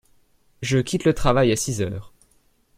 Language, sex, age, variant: French, male, 19-29, Français de métropole